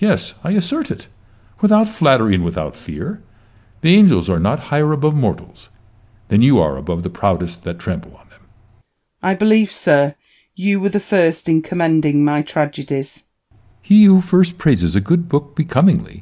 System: none